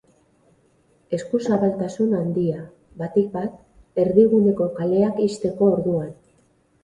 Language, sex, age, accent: Basque, female, 50-59, Erdialdekoa edo Nafarra (Gipuzkoa, Nafarroa)